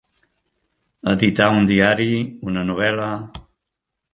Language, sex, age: Catalan, male, 60-69